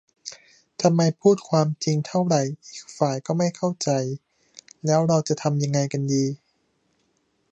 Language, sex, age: Thai, male, 19-29